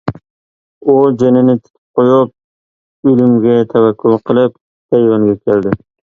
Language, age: Uyghur, 30-39